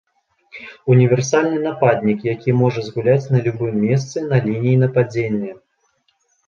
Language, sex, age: Belarusian, male, 19-29